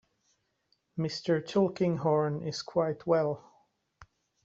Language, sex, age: English, male, 40-49